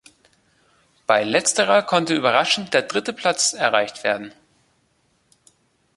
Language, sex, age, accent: German, male, 19-29, Deutschland Deutsch